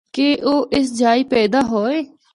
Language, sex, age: Northern Hindko, female, 19-29